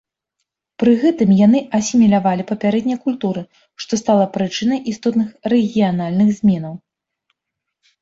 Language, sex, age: Belarusian, female, 30-39